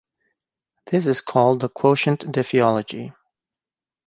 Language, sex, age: English, male, 40-49